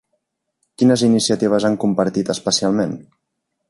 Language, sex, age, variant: Catalan, male, 19-29, Central